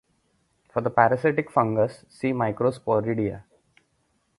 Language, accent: English, India and South Asia (India, Pakistan, Sri Lanka)